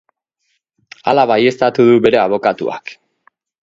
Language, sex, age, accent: Basque, male, 30-39, Erdialdekoa edo Nafarra (Gipuzkoa, Nafarroa)